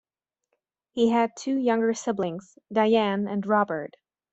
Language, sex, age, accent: English, female, 19-29, United States English